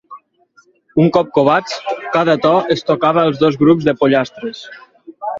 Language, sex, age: Catalan, male, 19-29